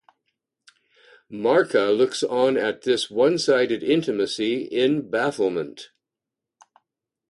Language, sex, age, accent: English, male, 70-79, Canadian English